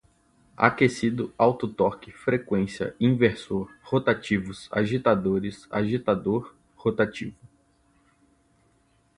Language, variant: Portuguese, Portuguese (Brasil)